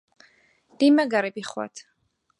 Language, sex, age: Central Kurdish, female, 19-29